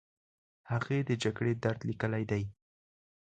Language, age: Pashto, under 19